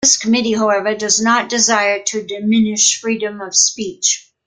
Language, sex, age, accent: English, female, 70-79, United States English